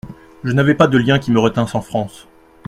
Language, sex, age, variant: French, male, 30-39, Français de métropole